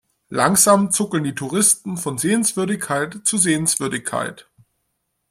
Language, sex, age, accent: German, male, 19-29, Deutschland Deutsch